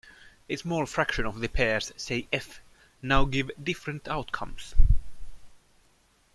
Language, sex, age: English, male, 19-29